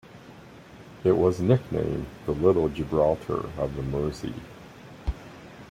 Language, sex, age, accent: English, male, 60-69, Canadian English